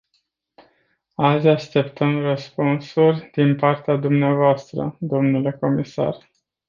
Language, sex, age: Romanian, male, 40-49